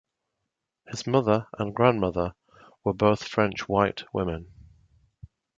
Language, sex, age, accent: English, male, 40-49, England English